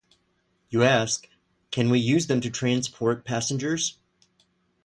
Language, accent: English, United States English